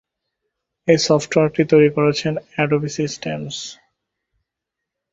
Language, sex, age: Bengali, male, 19-29